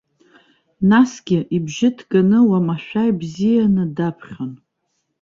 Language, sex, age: Abkhazian, female, 40-49